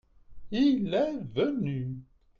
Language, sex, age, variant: French, male, 30-39, Français de métropole